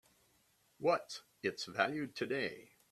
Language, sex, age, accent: English, male, 70-79, United States English